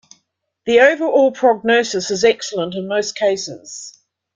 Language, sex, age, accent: English, female, 60-69, New Zealand English